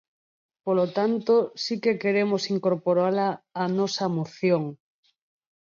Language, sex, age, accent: Galician, female, 40-49, Normativo (estándar)